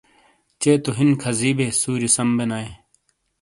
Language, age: Shina, 30-39